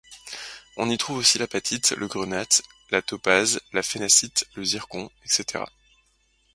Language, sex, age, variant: French, male, 30-39, Français de métropole